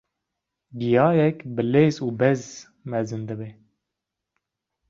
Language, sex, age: Kurdish, male, 19-29